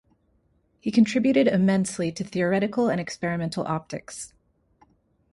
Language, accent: English, United States English